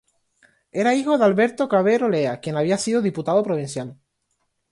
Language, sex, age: Spanish, male, 19-29